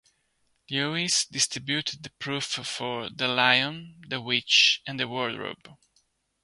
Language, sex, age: English, male, 19-29